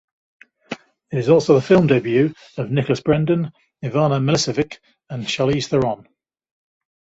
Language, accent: English, England English